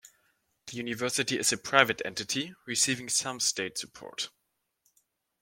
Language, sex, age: English, male, 19-29